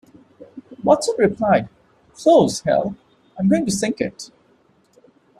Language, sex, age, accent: English, male, 30-39, India and South Asia (India, Pakistan, Sri Lanka)